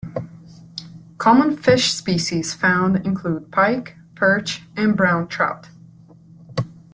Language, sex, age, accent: English, female, 19-29, United States English